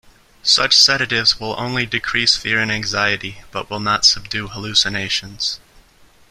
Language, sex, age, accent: English, male, 19-29, United States English